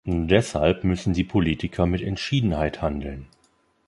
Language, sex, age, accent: German, male, 30-39, Deutschland Deutsch